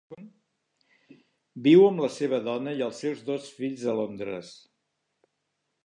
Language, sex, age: Catalan, male, 50-59